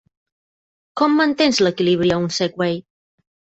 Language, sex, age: Catalan, female, 30-39